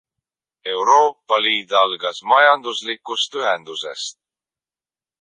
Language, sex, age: Estonian, male, 19-29